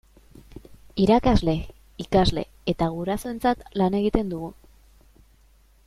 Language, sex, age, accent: Basque, female, 19-29, Mendebalekoa (Araba, Bizkaia, Gipuzkoako mendebaleko herri batzuk)